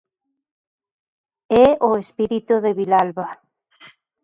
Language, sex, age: Galician, female, 40-49